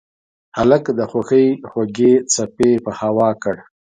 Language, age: Pashto, 40-49